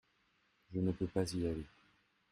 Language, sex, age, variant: French, male, 40-49, Français de métropole